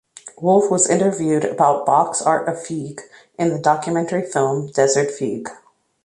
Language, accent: English, United States English